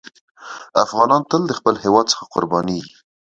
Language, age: Pashto, 19-29